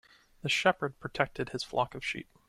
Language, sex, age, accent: English, male, 19-29, Canadian English